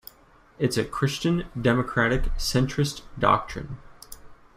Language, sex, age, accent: English, male, 19-29, United States English